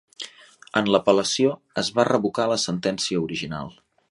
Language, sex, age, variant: Catalan, male, 19-29, Central